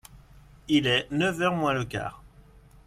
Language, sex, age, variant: French, male, 30-39, Français de métropole